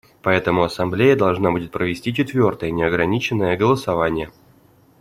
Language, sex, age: Russian, male, 30-39